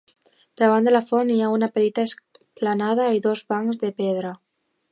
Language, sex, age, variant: Catalan, female, under 19, Alacantí